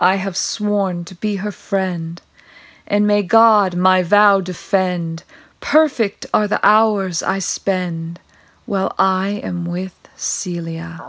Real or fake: real